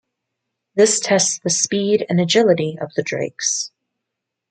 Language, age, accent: English, 19-29, United States English